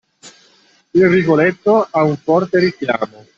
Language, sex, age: Italian, male, 50-59